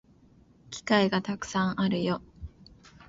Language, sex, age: Japanese, female, 19-29